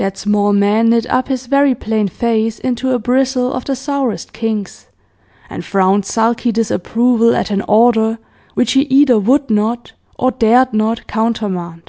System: none